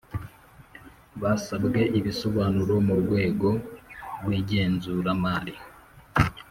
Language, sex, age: Kinyarwanda, male, 19-29